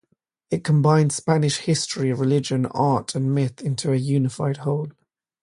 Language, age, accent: English, 19-29, England English; London English